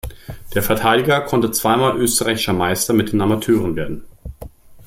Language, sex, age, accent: German, male, 19-29, Deutschland Deutsch